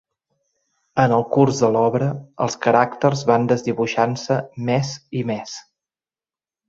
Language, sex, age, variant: Catalan, male, 40-49, Central